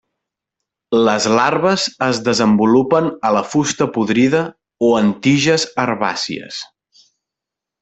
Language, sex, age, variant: Catalan, male, 19-29, Central